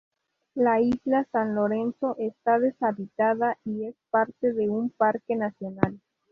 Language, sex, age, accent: Spanish, female, 19-29, México